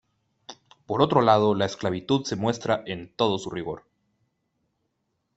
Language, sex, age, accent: Spanish, male, 19-29, América central